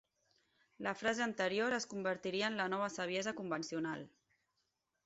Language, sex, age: Catalan, female, 30-39